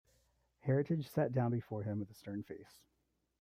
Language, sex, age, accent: English, male, 30-39, United States English